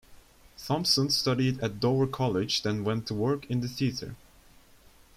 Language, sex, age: English, male, 19-29